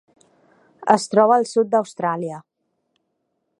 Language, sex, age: Catalan, female, 30-39